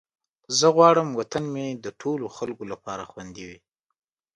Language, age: Pashto, 19-29